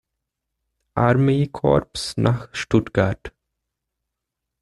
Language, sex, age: German, male, 19-29